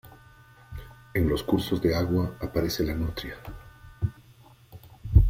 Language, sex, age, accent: Spanish, male, 50-59, Andino-Pacífico: Colombia, Perú, Ecuador, oeste de Bolivia y Venezuela andina